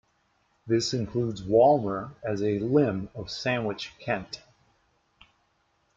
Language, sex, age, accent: English, male, 40-49, United States English